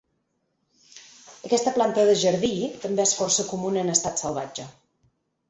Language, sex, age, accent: Catalan, female, 30-39, Garrotxi